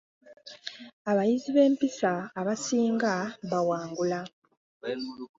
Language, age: Ganda, 30-39